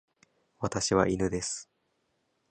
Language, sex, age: Japanese, male, 19-29